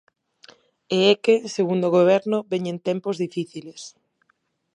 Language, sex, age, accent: Galician, female, 19-29, Neofalante